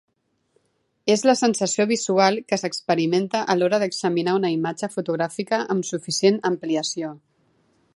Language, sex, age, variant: Catalan, female, 40-49, Central